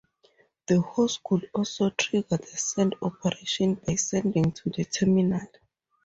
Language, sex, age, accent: English, female, 19-29, Southern African (South Africa, Zimbabwe, Namibia)